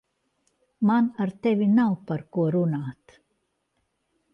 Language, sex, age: Latvian, female, 60-69